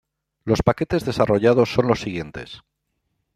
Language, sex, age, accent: Spanish, male, 60-69, España: Centro-Sur peninsular (Madrid, Toledo, Castilla-La Mancha)